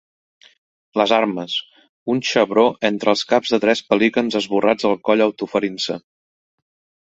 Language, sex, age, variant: Catalan, male, 40-49, Central